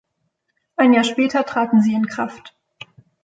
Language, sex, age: German, female, 19-29